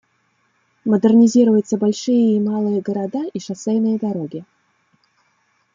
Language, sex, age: Russian, female, 30-39